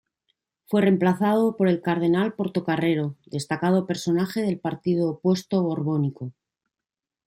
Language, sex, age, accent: Spanish, female, 40-49, España: Norte peninsular (Asturias, Castilla y León, Cantabria, País Vasco, Navarra, Aragón, La Rioja, Guadalajara, Cuenca)